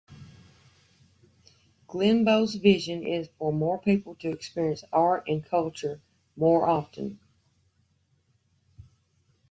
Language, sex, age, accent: English, female, 50-59, United States English